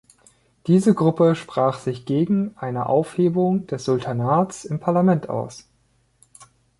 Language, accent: German, Deutschland Deutsch